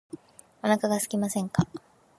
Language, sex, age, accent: Japanese, female, 19-29, 標準語